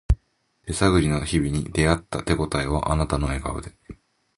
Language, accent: Japanese, 日本人